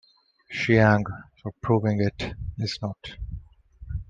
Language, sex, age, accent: English, male, 19-29, India and South Asia (India, Pakistan, Sri Lanka)